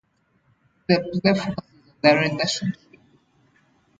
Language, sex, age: English, female, 19-29